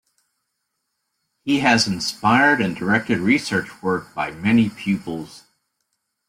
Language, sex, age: English, male, 50-59